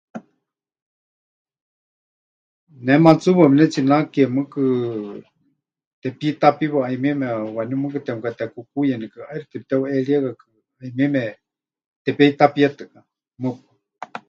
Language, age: Huichol, 50-59